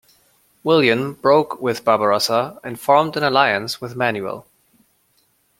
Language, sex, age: English, male, 30-39